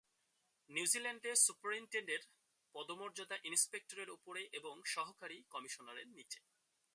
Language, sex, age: Bengali, male, 19-29